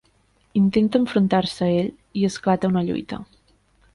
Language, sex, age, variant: Catalan, female, 19-29, Septentrional